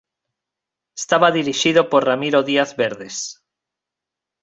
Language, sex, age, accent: Galician, male, 30-39, Normativo (estándar)